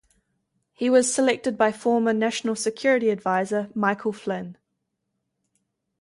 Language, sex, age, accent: English, female, 19-29, New Zealand English